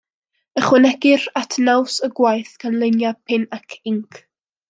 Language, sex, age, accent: Welsh, female, under 19, Y Deyrnas Unedig Cymraeg